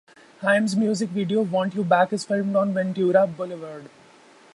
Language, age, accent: English, 19-29, India and South Asia (India, Pakistan, Sri Lanka)